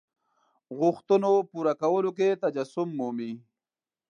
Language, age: Pashto, 30-39